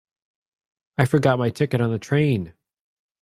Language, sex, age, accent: English, male, 30-39, United States English